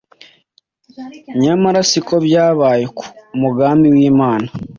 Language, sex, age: Kinyarwanda, male, 19-29